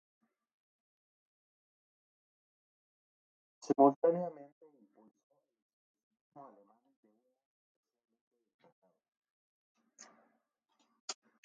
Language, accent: Spanish, México